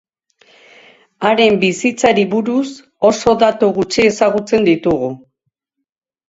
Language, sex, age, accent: Basque, female, 70-79, Erdialdekoa edo Nafarra (Gipuzkoa, Nafarroa)